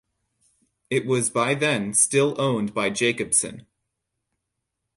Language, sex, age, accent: English, male, 19-29, United States English